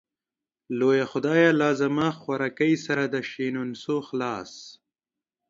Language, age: Pashto, 19-29